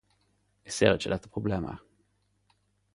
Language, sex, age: Norwegian Nynorsk, male, 19-29